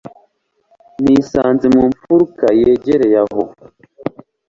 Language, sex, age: Kinyarwanda, male, 19-29